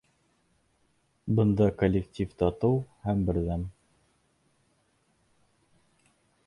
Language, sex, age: Bashkir, male, 19-29